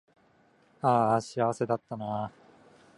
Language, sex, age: Japanese, male, 19-29